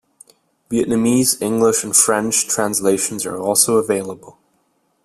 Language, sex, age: English, male, 19-29